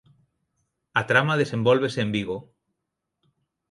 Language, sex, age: Galician, male, 40-49